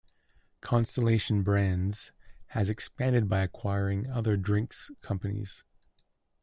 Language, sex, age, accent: English, male, 30-39, Canadian English